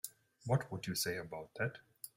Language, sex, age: English, male, 40-49